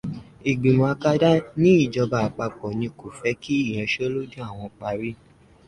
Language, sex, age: Yoruba, male, 19-29